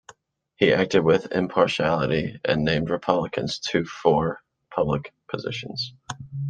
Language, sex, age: English, male, 19-29